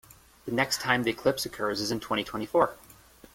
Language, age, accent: English, 19-29, United States English